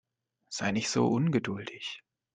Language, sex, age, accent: German, male, 19-29, Deutschland Deutsch